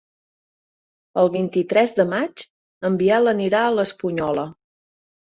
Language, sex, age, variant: Catalan, female, 30-39, Central